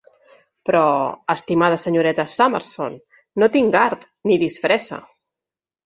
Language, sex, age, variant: Catalan, female, 40-49, Central